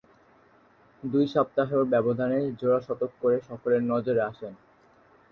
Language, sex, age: Bengali, male, under 19